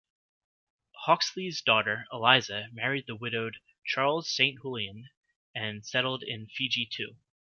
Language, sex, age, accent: English, male, 30-39, United States English